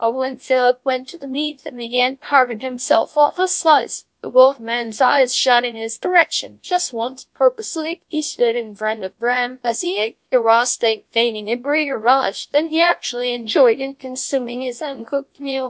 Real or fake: fake